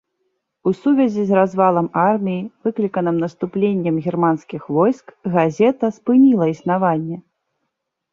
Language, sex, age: Belarusian, female, 30-39